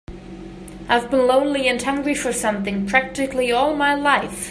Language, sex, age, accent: English, female, 19-29, England English